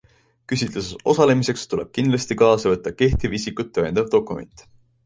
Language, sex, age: Estonian, male, 19-29